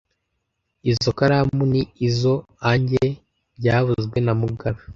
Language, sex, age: Kinyarwanda, male, under 19